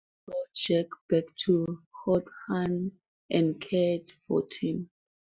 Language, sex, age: English, female, 19-29